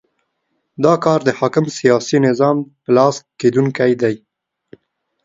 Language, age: Pashto, 19-29